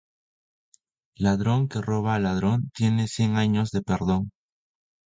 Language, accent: Spanish, Andino-Pacífico: Colombia, Perú, Ecuador, oeste de Bolivia y Venezuela andina